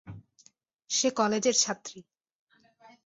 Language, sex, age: Bengali, female, 19-29